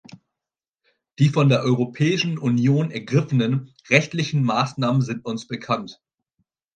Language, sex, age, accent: German, male, 19-29, Deutschland Deutsch